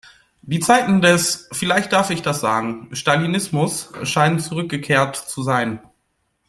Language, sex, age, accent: German, male, 19-29, Deutschland Deutsch